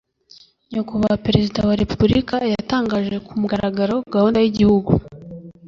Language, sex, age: Kinyarwanda, female, under 19